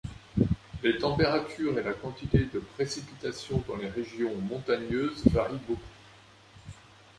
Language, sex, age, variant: French, male, 40-49, Français de métropole